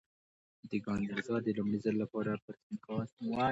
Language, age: Pashto, 19-29